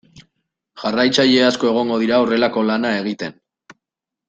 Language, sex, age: Basque, male, 19-29